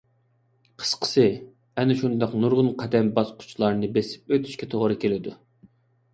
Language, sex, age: Uyghur, male, 19-29